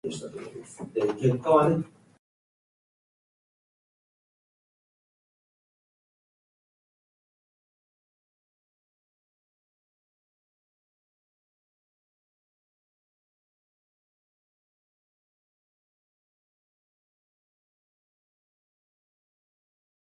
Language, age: Japanese, 19-29